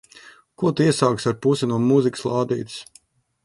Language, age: Latvian, 40-49